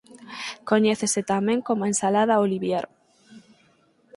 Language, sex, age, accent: Galician, female, 19-29, Oriental (común en zona oriental)